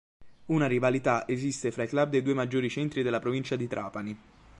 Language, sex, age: Italian, male, 19-29